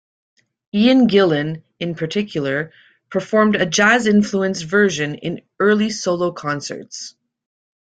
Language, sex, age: English, female, 30-39